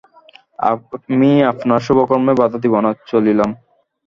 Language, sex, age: Bengali, male, 19-29